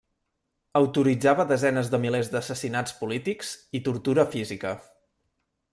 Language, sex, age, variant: Catalan, male, 19-29, Central